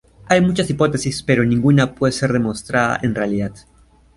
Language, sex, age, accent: Spanish, male, under 19, Andino-Pacífico: Colombia, Perú, Ecuador, oeste de Bolivia y Venezuela andina